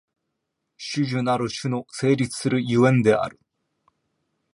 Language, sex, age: Japanese, male, 19-29